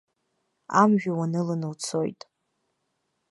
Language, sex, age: Abkhazian, female, under 19